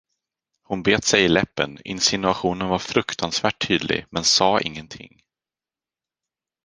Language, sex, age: Swedish, male, 19-29